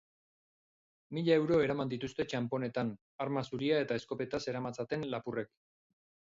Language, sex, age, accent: Basque, male, 40-49, Mendebalekoa (Araba, Bizkaia, Gipuzkoako mendebaleko herri batzuk)